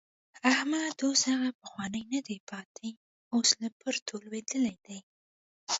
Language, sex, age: Pashto, female, 19-29